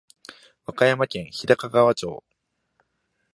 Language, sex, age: Japanese, male, 19-29